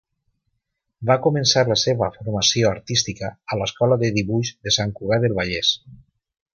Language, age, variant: Catalan, 50-59, Valencià meridional